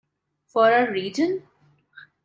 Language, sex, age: English, female, 19-29